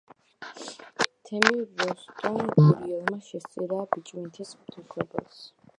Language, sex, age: Georgian, female, under 19